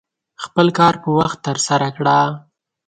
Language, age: Pashto, 19-29